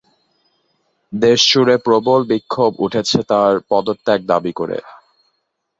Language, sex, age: Bengali, male, 30-39